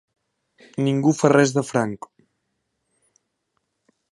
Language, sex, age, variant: Catalan, male, under 19, Central